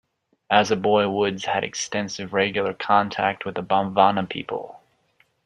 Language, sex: English, male